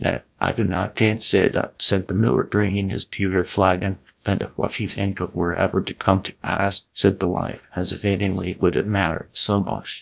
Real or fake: fake